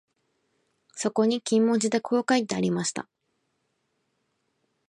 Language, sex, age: Japanese, female, 19-29